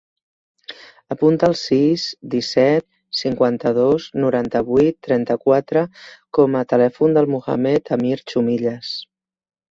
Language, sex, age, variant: Catalan, female, 50-59, Central